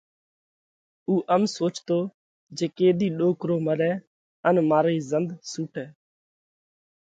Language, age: Parkari Koli, 19-29